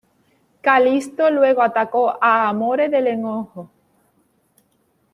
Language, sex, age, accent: Spanish, female, 19-29, España: Sur peninsular (Andalucia, Extremadura, Murcia)